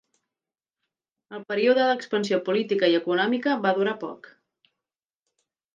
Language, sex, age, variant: Catalan, female, 30-39, Central